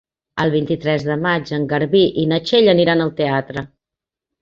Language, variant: Catalan, Central